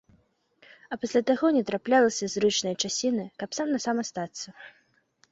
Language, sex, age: Belarusian, female, 19-29